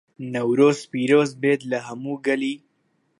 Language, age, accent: Central Kurdish, under 19, سۆرانی